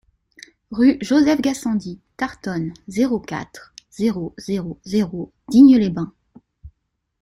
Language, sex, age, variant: French, female, 30-39, Français de métropole